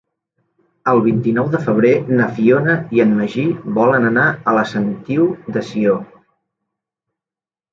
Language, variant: Catalan, Central